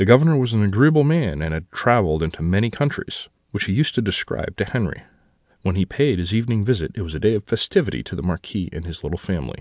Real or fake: real